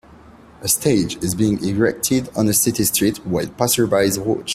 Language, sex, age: English, male, 19-29